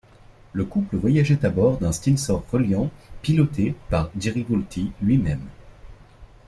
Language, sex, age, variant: French, male, 19-29, Français de métropole